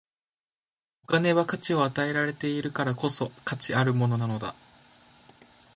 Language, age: Japanese, 19-29